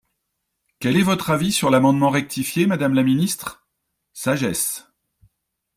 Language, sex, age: French, male, 50-59